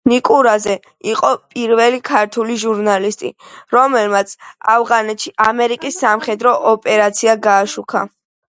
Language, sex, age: Georgian, female, 30-39